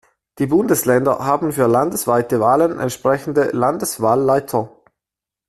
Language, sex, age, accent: German, male, 19-29, Schweizerdeutsch